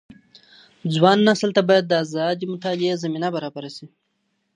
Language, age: Pashto, 19-29